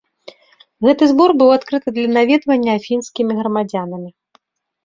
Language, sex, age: Belarusian, female, 40-49